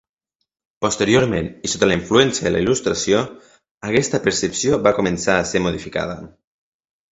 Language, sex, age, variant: Catalan, male, 19-29, Nord-Occidental